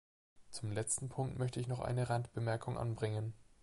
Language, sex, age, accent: German, male, 19-29, Deutschland Deutsch